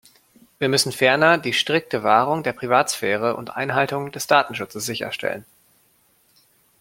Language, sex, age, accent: German, male, 30-39, Deutschland Deutsch